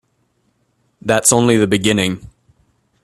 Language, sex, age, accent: English, male, 19-29, United States English